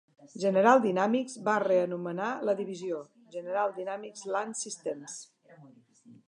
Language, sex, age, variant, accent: Catalan, female, 60-69, Central, central